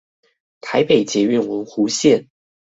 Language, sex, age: Chinese, male, 19-29